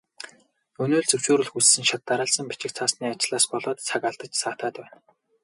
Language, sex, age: Mongolian, male, 19-29